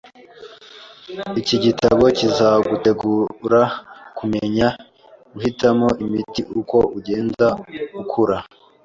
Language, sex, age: Kinyarwanda, male, 19-29